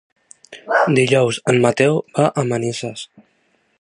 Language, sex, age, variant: Catalan, male, 19-29, Central